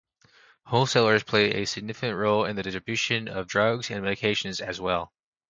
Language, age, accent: English, 19-29, United States English